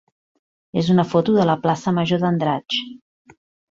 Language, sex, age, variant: Catalan, female, 40-49, Central